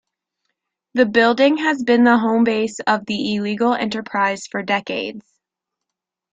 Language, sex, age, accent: English, female, 19-29, United States English